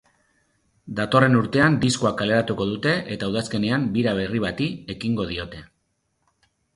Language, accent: Basque, Mendebalekoa (Araba, Bizkaia, Gipuzkoako mendebaleko herri batzuk)